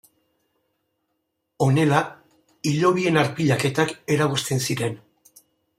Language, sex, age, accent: Basque, male, 60-69, Mendebalekoa (Araba, Bizkaia, Gipuzkoako mendebaleko herri batzuk)